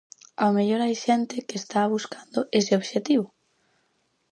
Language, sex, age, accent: Galician, female, under 19, Central (gheada)